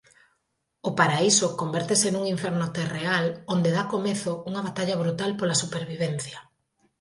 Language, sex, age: Galician, female, 19-29